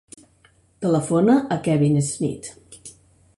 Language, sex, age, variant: Catalan, female, 50-59, Central